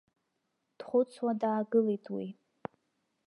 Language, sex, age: Abkhazian, female, under 19